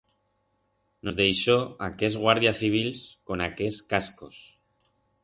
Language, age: Aragonese, 40-49